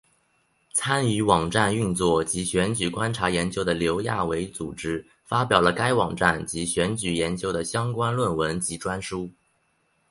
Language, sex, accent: Chinese, male, 出生地：上海市